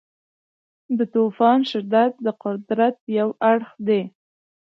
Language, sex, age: Pashto, female, 19-29